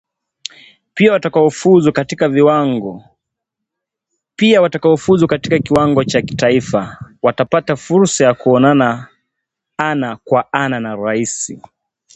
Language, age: Swahili, 19-29